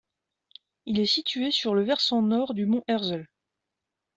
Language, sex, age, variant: French, female, 30-39, Français de métropole